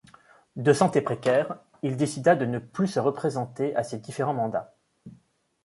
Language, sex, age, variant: French, male, 30-39, Français de métropole